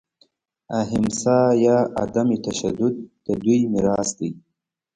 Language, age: Pashto, 19-29